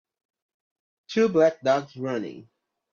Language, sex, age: English, male, 19-29